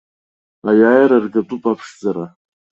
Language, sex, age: Abkhazian, male, 19-29